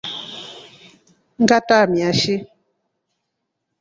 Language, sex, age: Rombo, female, 40-49